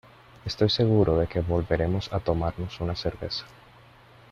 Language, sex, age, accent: Spanish, male, 30-39, Caribe: Cuba, Venezuela, Puerto Rico, República Dominicana, Panamá, Colombia caribeña, México caribeño, Costa del golfo de México